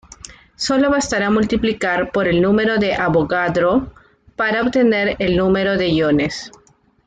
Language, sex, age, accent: Spanish, female, 40-49, Andino-Pacífico: Colombia, Perú, Ecuador, oeste de Bolivia y Venezuela andina